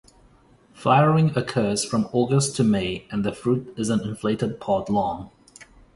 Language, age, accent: English, 19-29, New Zealand English